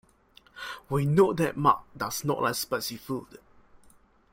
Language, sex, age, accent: English, male, 19-29, Malaysian English